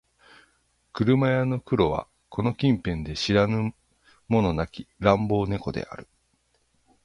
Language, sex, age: Japanese, male, 40-49